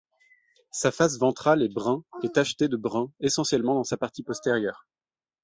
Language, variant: French, Français de métropole